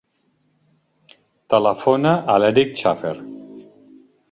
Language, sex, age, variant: Catalan, male, 50-59, Central